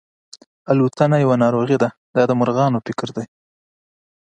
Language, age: Pashto, 19-29